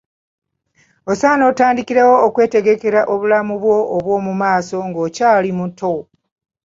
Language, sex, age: Ganda, female, 50-59